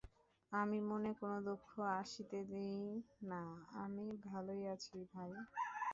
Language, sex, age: Bengali, female, 19-29